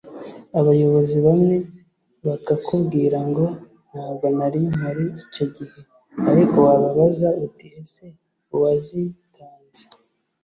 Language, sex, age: Kinyarwanda, male, 30-39